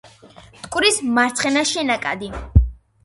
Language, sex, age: Georgian, female, 19-29